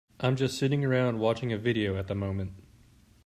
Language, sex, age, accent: English, male, 30-39, United States English